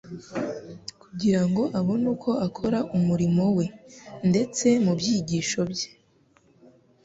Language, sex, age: Kinyarwanda, female, under 19